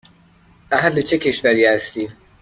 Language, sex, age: Persian, male, 19-29